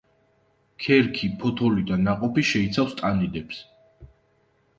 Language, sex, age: Georgian, male, 19-29